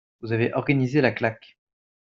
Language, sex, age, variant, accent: French, male, 30-39, Français d'Europe, Français de Belgique